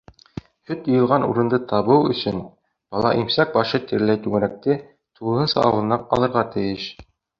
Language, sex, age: Bashkir, male, 30-39